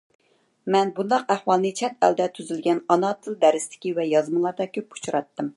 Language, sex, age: Uyghur, female, 30-39